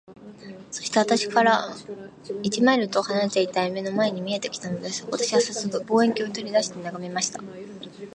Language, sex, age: Japanese, female, 19-29